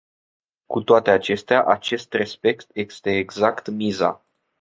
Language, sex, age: Romanian, male, 19-29